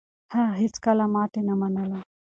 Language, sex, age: Pashto, female, 19-29